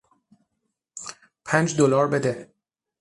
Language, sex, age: Persian, male, 30-39